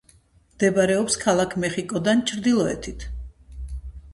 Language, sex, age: Georgian, female, 60-69